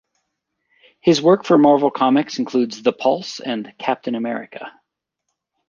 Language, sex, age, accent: English, male, 40-49, United States English